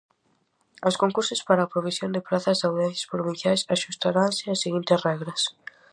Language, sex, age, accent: Galician, female, under 19, Atlántico (seseo e gheada)